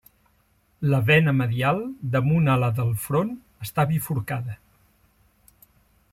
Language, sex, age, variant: Catalan, male, 50-59, Central